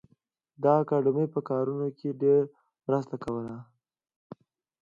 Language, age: Pashto, under 19